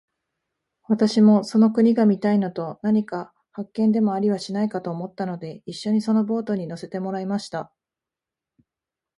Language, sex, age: Japanese, female, 30-39